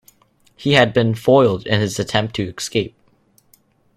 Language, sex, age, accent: English, male, under 19, United States English